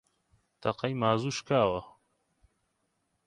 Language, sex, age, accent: Central Kurdish, male, 19-29, سۆرانی